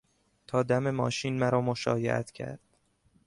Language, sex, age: Persian, male, 19-29